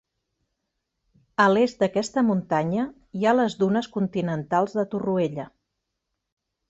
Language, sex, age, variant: Catalan, female, 40-49, Central